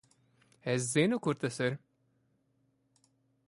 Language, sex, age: Latvian, male, 30-39